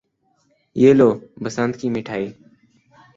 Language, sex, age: Urdu, male, 19-29